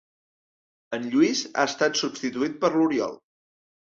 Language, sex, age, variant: Catalan, male, 40-49, Central